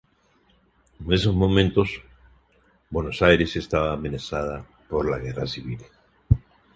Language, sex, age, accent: Spanish, male, 50-59, Andino-Pacífico: Colombia, Perú, Ecuador, oeste de Bolivia y Venezuela andina